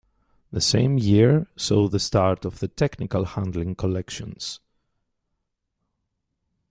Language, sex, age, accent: English, male, 40-49, Canadian English